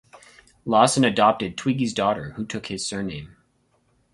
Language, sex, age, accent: English, male, 30-39, United States English